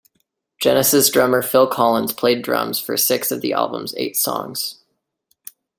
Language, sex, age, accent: English, male, 19-29, United States English